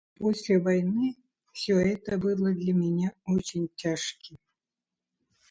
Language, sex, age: Yakut, female, 50-59